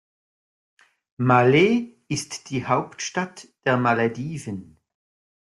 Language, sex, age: German, male, 40-49